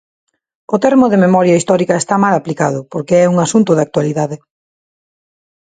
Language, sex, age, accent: Galician, female, 30-39, Neofalante